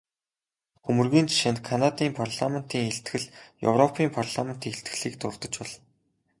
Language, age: Mongolian, 19-29